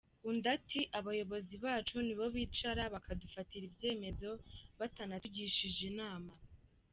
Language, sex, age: Kinyarwanda, female, under 19